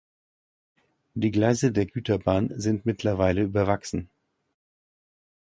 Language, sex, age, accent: German, male, 50-59, Deutschland Deutsch